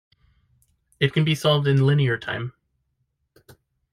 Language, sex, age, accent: English, male, 30-39, United States English